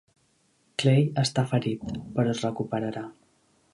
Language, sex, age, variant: Catalan, male, under 19, Central